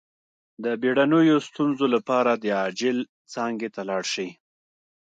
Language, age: Pashto, 30-39